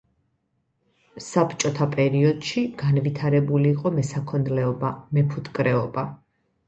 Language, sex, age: Georgian, female, 30-39